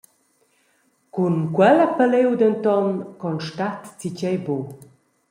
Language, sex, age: Romansh, female, 40-49